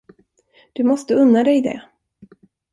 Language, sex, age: Swedish, female, 40-49